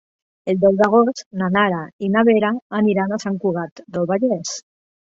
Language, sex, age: Catalan, female, 40-49